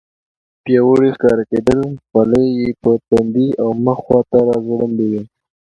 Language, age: Pashto, 19-29